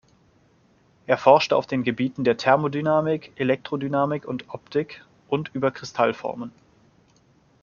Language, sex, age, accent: German, male, 30-39, Deutschland Deutsch